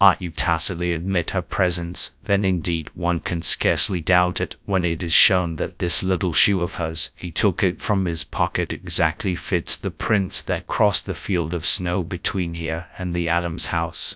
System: TTS, GradTTS